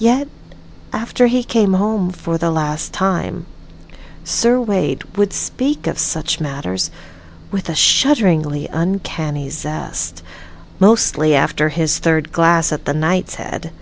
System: none